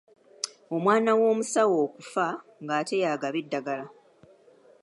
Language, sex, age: Ganda, female, 30-39